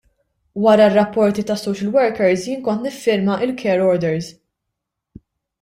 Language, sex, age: Maltese, female, 19-29